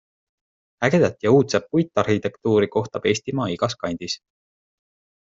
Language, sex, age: Estonian, male, 30-39